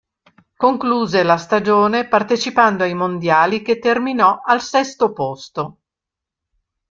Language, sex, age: Italian, female, 70-79